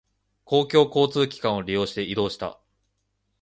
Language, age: Japanese, 19-29